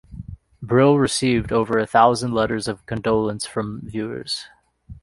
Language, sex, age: English, male, 19-29